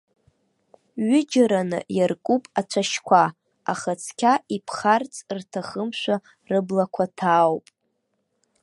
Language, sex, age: Abkhazian, female, under 19